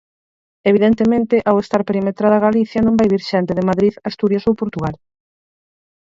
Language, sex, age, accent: Galician, female, 30-39, Central (gheada)